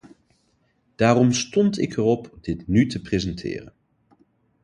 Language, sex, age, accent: Dutch, male, 30-39, Nederlands Nederlands